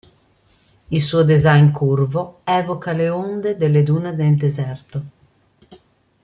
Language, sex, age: Italian, female, 50-59